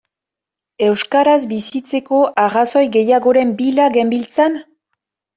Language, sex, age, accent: Basque, female, 19-29, Nafar-lapurtarra edo Zuberotarra (Lapurdi, Nafarroa Beherea, Zuberoa)